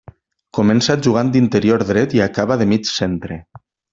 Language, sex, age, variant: Catalan, male, 30-39, Nord-Occidental